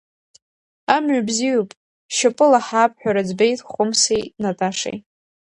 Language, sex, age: Abkhazian, female, under 19